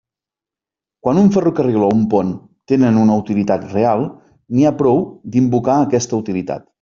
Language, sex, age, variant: Catalan, male, 40-49, Central